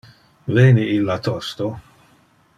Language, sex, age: Interlingua, male, 40-49